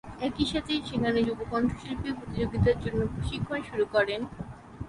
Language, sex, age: Bengali, female, 19-29